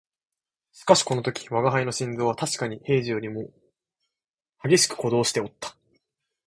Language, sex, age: Japanese, male, 19-29